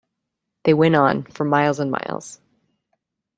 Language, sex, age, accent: English, female, 30-39, United States English